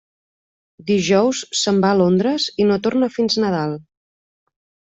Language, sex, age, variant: Catalan, female, 40-49, Central